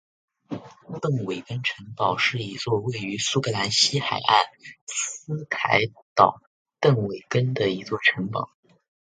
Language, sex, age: Chinese, male, under 19